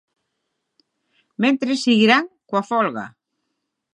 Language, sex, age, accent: Galician, male, 19-29, Central (gheada)